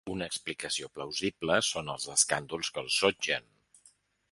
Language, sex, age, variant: Catalan, male, 50-59, Central